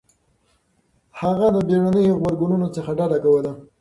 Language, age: Pashto, under 19